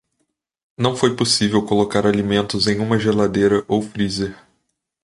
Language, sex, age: Portuguese, male, 19-29